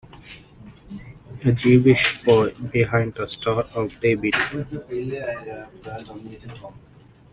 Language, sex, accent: English, male, India and South Asia (India, Pakistan, Sri Lanka)